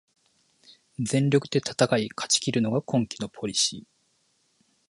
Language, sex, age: Japanese, male, 30-39